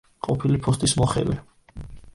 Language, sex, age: Georgian, male, 19-29